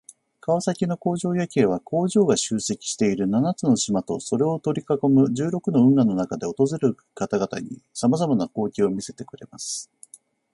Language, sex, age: Japanese, male, 50-59